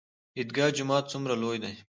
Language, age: Pashto, 19-29